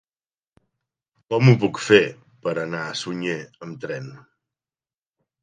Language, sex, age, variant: Catalan, male, 40-49, Central